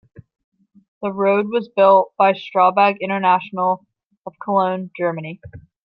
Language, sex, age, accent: English, female, 19-29, United States English